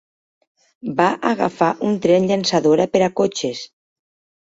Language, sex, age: Catalan, female, 40-49